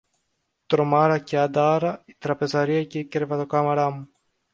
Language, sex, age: Greek, male, under 19